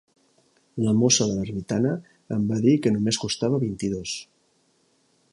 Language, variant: Catalan, Central